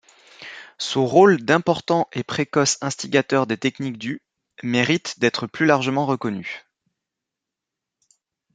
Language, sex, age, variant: French, male, 30-39, Français de métropole